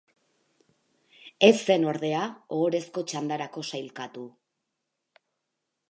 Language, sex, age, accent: Basque, female, 40-49, Erdialdekoa edo Nafarra (Gipuzkoa, Nafarroa)